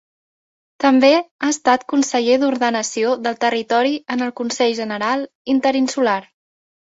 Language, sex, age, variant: Catalan, female, 19-29, Central